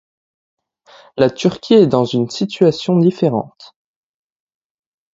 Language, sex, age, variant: French, male, under 19, Français de métropole